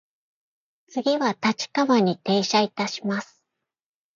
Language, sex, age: Japanese, female, 50-59